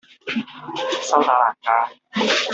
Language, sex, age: Cantonese, male, 19-29